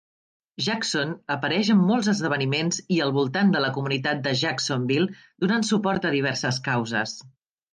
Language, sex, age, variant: Catalan, female, 50-59, Central